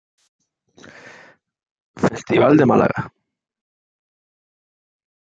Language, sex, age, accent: Spanish, male, 40-49, España: Sur peninsular (Andalucia, Extremadura, Murcia)